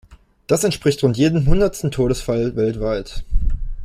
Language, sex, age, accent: German, male, 19-29, Deutschland Deutsch